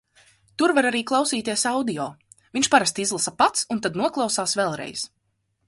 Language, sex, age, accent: Latvian, female, 19-29, Riga